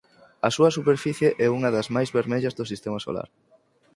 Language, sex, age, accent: Galician, male, 19-29, Normativo (estándar)